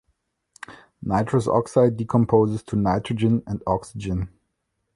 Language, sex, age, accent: English, male, 30-39, United States English